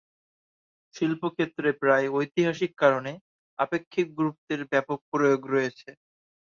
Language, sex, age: Bengali, male, 19-29